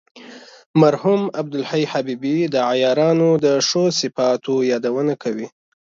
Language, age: Pashto, 19-29